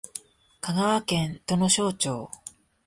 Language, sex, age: Japanese, female, 40-49